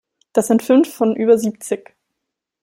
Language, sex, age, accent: German, female, 19-29, Deutschland Deutsch